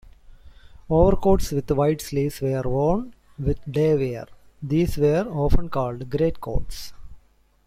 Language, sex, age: English, male, 40-49